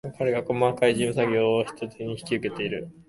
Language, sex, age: Japanese, male, 19-29